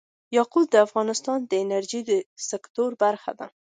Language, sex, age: Pashto, female, 19-29